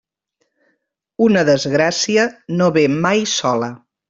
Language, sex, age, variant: Catalan, female, 50-59, Central